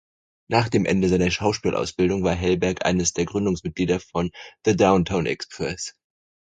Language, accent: German, Deutschland Deutsch